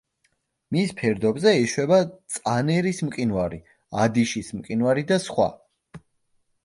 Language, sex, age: Georgian, male, 19-29